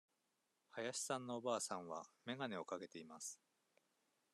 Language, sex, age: Japanese, male, 40-49